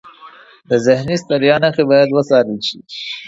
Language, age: Pashto, 19-29